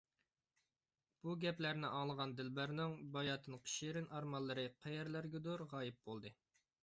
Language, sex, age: Uyghur, male, 19-29